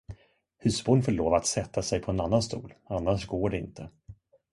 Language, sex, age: Swedish, male, 40-49